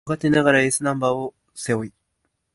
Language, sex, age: Japanese, male, 19-29